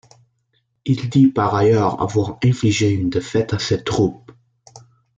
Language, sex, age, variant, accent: French, male, under 19, Français d'Amérique du Nord, Français des États-Unis